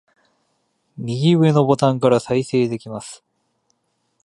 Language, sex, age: Japanese, male, 30-39